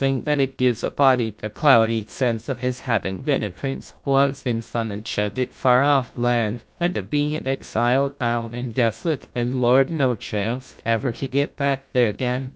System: TTS, GlowTTS